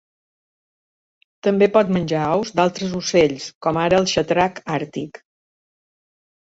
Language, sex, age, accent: Catalan, female, 60-69, mallorquí